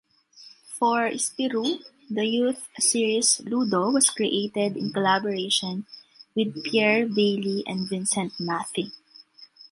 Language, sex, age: English, female, 19-29